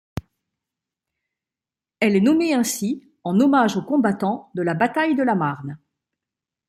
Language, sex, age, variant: French, female, 50-59, Français de métropole